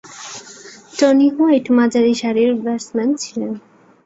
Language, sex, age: Bengali, female, 19-29